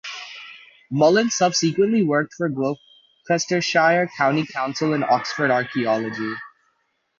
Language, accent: English, England English